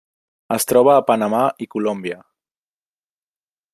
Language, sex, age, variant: Catalan, male, under 19, Central